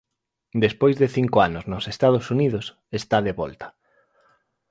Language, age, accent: Galician, 19-29, Normativo (estándar)